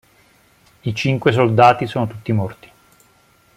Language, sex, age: Italian, male, 40-49